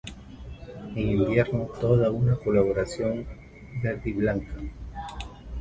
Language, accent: Spanish, Andino-Pacífico: Colombia, Perú, Ecuador, oeste de Bolivia y Venezuela andina